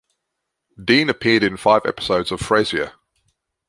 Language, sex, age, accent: English, male, 50-59, Australian English